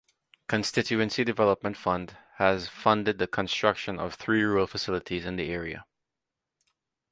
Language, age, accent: English, 30-39, West Indies and Bermuda (Bahamas, Bermuda, Jamaica, Trinidad)